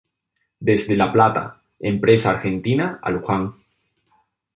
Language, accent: Spanish, España: Sur peninsular (Andalucia, Extremadura, Murcia)